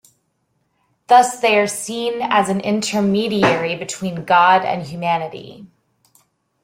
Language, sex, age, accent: English, female, 30-39, United States English